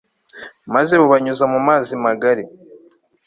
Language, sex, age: Kinyarwanda, male, 19-29